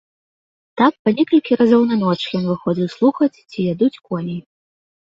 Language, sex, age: Belarusian, female, 19-29